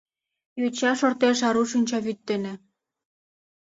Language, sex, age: Mari, female, under 19